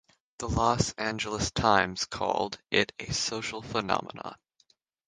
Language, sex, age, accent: English, male, under 19, United States English; Canadian English